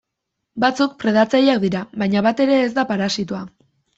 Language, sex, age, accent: Basque, female, under 19, Erdialdekoa edo Nafarra (Gipuzkoa, Nafarroa)